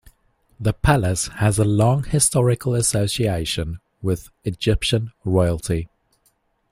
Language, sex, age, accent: English, male, 30-39, Southern African (South Africa, Zimbabwe, Namibia)